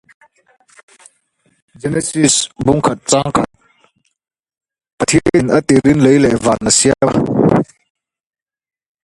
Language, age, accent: English, 30-39, United States English